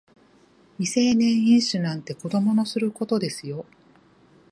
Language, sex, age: Japanese, female, 40-49